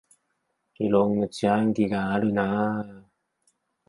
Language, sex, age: Japanese, male, 19-29